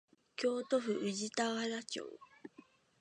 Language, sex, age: Japanese, female, 19-29